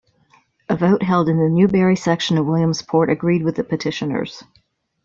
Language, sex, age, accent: English, female, 50-59, United States English